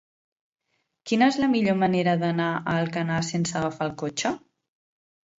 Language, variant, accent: Catalan, Central, central